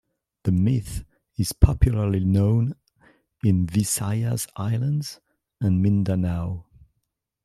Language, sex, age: English, male, 40-49